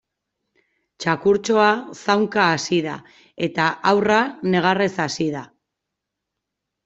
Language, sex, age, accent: Basque, female, 30-39, Erdialdekoa edo Nafarra (Gipuzkoa, Nafarroa)